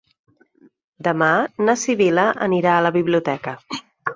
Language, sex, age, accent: Catalan, female, 40-49, Oriental